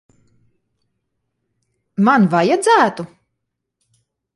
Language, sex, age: Latvian, female, 40-49